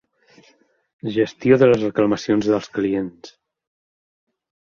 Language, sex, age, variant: Catalan, male, 50-59, Central